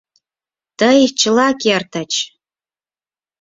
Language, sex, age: Mari, female, 40-49